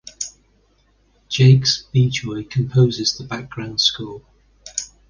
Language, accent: English, England English